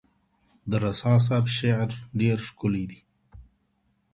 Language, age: Pashto, 40-49